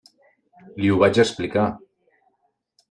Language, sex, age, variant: Catalan, male, 40-49, Central